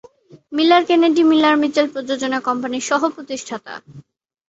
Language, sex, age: Bengali, female, 19-29